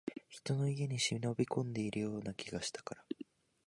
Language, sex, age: Japanese, male, 19-29